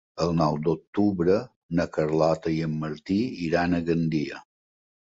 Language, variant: Catalan, Balear